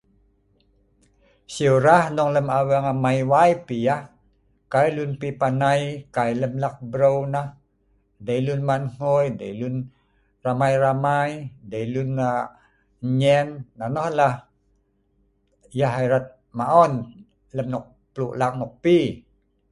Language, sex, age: Sa'ban, male, 50-59